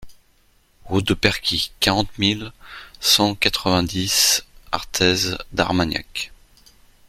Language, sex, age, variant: French, male, 40-49, Français de métropole